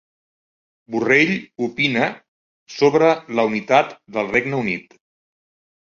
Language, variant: Catalan, Central